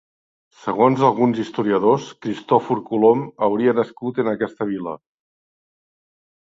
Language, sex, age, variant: Catalan, male, 60-69, Central